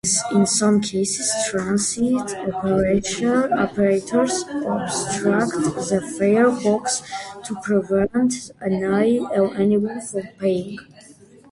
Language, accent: English, United States English